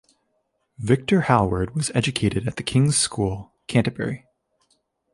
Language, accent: English, United States English